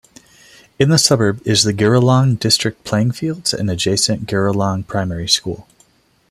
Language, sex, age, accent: English, male, 30-39, United States English